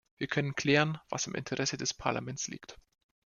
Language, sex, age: German, male, 19-29